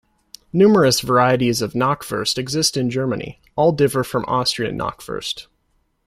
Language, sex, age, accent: English, male, 19-29, United States English